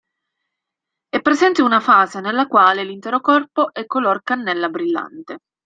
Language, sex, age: Italian, female, 19-29